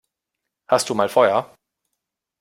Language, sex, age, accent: German, male, 30-39, Deutschland Deutsch